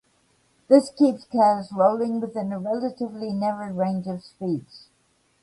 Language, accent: English, New Zealand English